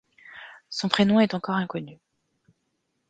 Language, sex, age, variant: French, female, 40-49, Français de métropole